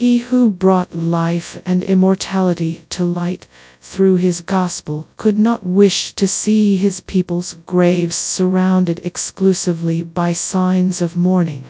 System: TTS, FastPitch